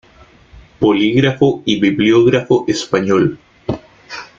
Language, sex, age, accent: Spanish, male, 19-29, Chileno: Chile, Cuyo